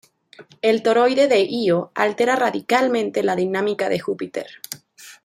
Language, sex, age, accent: Spanish, female, 19-29, México